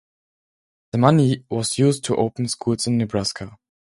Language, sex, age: English, male, under 19